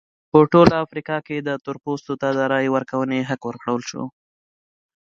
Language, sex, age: Pashto, male, 19-29